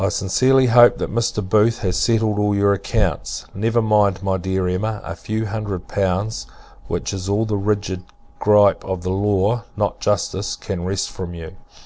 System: none